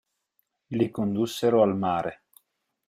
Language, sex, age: Italian, male, 19-29